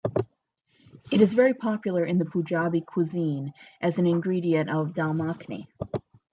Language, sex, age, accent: English, female, 30-39, United States English